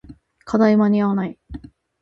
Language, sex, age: Japanese, female, 19-29